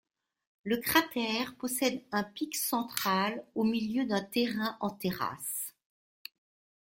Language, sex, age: French, female, 60-69